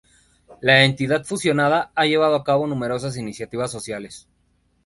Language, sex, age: Spanish, male, 30-39